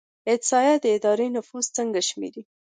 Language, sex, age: Pashto, female, 19-29